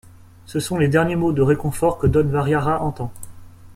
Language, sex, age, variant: French, male, 19-29, Français de métropole